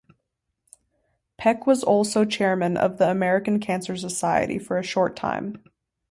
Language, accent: English, United States English